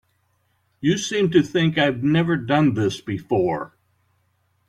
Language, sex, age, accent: English, male, 60-69, United States English